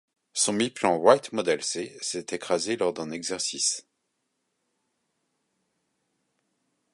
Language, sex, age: French, male, 40-49